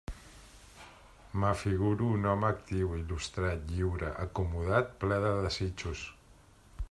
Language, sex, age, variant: Catalan, male, 50-59, Central